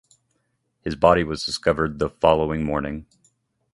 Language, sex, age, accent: English, male, 30-39, United States English